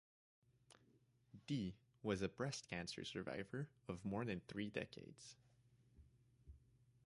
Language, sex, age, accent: English, male, 19-29, Canadian English